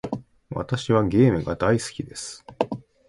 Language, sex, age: Japanese, male, 40-49